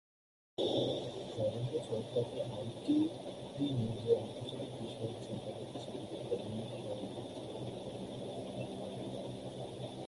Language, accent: Bengali, Native; fluent